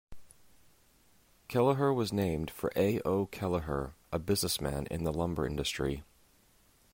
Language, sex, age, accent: English, male, 30-39, New Zealand English